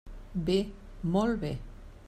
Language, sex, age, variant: Catalan, female, 60-69, Central